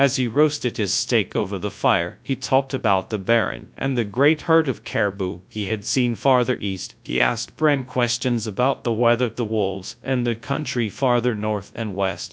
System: TTS, GradTTS